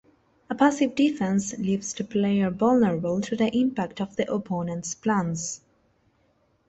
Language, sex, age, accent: English, female, 19-29, England English